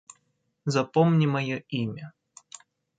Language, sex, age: Russian, male, 19-29